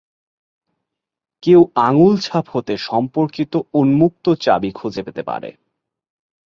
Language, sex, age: Bengali, male, 19-29